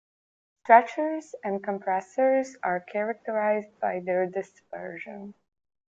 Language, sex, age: English, female, under 19